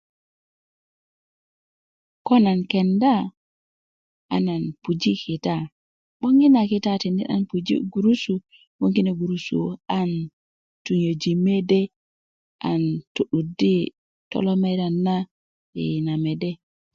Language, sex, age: Kuku, female, 40-49